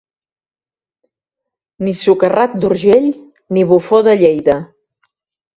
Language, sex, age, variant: Catalan, female, 60-69, Central